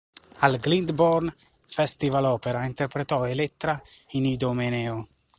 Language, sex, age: Italian, male, 30-39